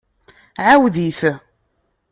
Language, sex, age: Kabyle, female, 30-39